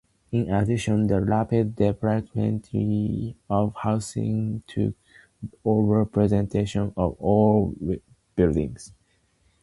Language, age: English, under 19